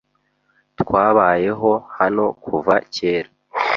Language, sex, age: Kinyarwanda, male, 19-29